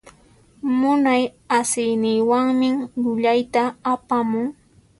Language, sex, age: Puno Quechua, female, 19-29